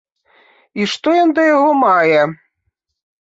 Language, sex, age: Belarusian, female, 40-49